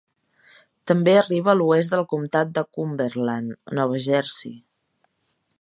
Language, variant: Catalan, Central